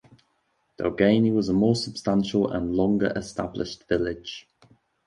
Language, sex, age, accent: English, male, 19-29, England English